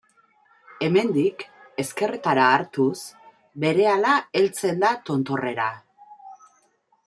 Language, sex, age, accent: Basque, female, 50-59, Mendebalekoa (Araba, Bizkaia, Gipuzkoako mendebaleko herri batzuk)